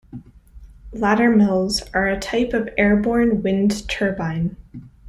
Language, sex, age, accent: English, female, 19-29, United States English